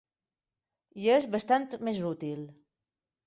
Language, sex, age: Catalan, female, 50-59